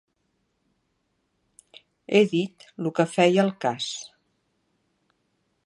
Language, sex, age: Catalan, female, 60-69